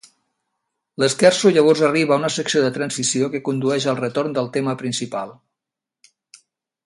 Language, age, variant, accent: Catalan, 60-69, Central, central